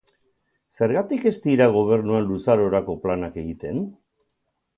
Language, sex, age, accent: Basque, male, 60-69, Mendebalekoa (Araba, Bizkaia, Gipuzkoako mendebaleko herri batzuk)